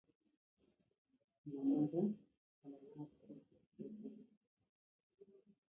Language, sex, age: English, female, 30-39